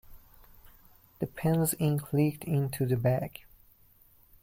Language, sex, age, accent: English, male, 19-29, United States English